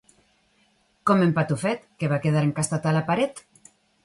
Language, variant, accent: Catalan, Valencià meridional, valencià